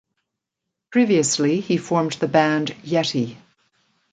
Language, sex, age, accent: English, female, 60-69, Canadian English